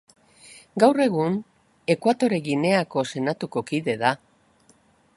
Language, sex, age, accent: Basque, female, 60-69, Erdialdekoa edo Nafarra (Gipuzkoa, Nafarroa)